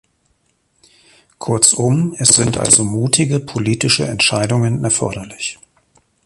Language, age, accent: German, 40-49, Deutschland Deutsch